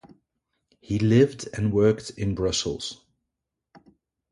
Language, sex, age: English, male, 30-39